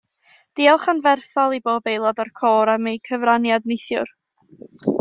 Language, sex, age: Welsh, female, 19-29